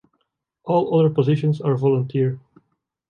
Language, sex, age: English, male, 19-29